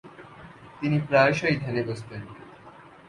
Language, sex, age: Bengali, male, under 19